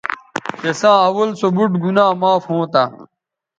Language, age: Bateri, 19-29